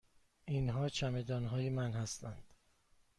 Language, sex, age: Persian, male, 30-39